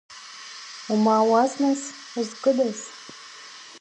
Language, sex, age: Abkhazian, female, 19-29